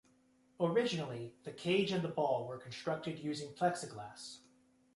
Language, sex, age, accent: English, male, 19-29, United States English